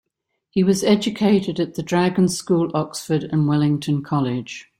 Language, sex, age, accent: English, female, 60-69, Australian English